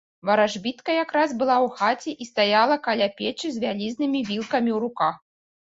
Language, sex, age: Belarusian, female, 30-39